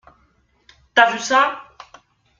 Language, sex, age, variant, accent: French, male, 19-29, Français d'Amérique du Nord, Français du Canada